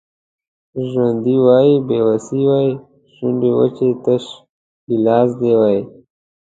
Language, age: Pashto, 19-29